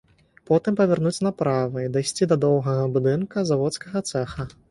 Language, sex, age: Belarusian, male, 19-29